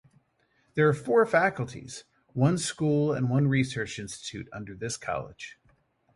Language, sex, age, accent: English, male, 50-59, United States English